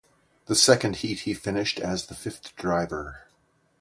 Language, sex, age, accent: English, male, 60-69, United States English